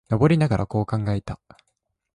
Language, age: Japanese, 19-29